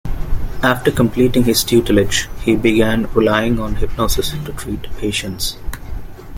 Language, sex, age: English, male, 19-29